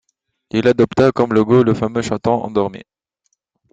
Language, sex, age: French, female, 40-49